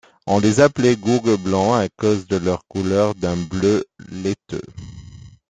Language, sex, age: French, male, 30-39